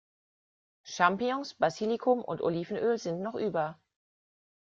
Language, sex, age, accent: German, female, 40-49, Deutschland Deutsch